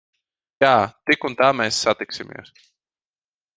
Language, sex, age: Latvian, male, 19-29